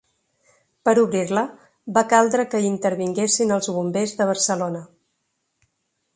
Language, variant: Catalan, Central